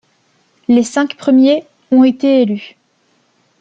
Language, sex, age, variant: French, female, under 19, Français de métropole